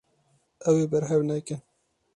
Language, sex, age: Kurdish, male, 30-39